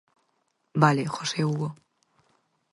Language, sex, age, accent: Galician, female, 19-29, Central (gheada)